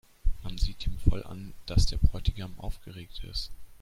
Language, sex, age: German, male, 19-29